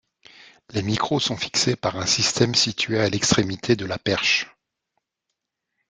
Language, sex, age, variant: French, male, 40-49, Français de métropole